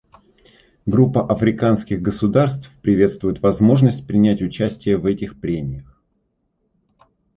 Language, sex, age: Russian, male, 30-39